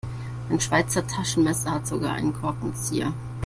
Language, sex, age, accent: German, female, 19-29, Deutschland Deutsch